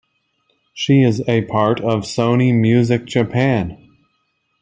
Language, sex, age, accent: English, male, 30-39, United States English